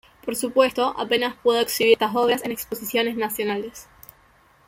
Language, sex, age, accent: Spanish, female, 19-29, Rioplatense: Argentina, Uruguay, este de Bolivia, Paraguay